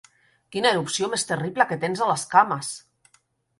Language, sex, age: Catalan, female, 40-49